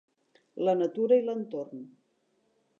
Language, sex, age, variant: Catalan, female, 60-69, Central